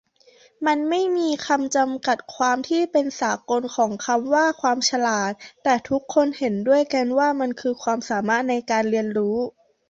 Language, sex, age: Thai, female, under 19